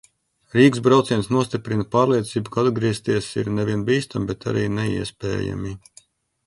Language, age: Latvian, 40-49